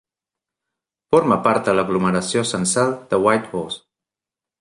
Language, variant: Catalan, Central